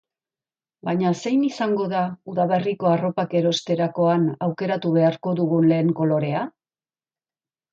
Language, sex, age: Basque, female, 50-59